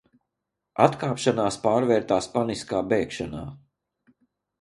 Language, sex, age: Latvian, male, 50-59